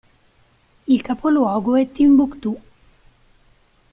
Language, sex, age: Italian, female, 40-49